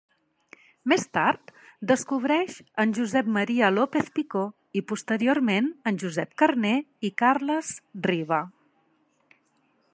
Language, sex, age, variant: Catalan, female, 50-59, Central